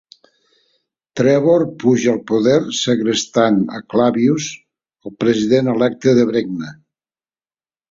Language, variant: Catalan, Septentrional